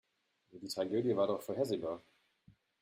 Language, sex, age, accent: German, male, 30-39, Deutschland Deutsch